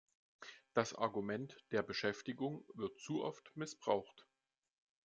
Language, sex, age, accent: German, male, 40-49, Deutschland Deutsch